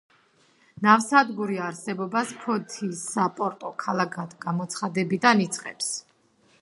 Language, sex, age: Georgian, female, 30-39